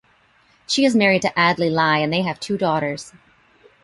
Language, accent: English, United States English